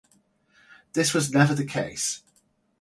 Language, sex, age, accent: English, male, 40-49, England English